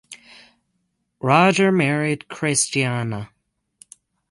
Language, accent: English, United States English; England English